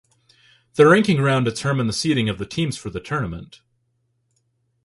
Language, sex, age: English, male, 19-29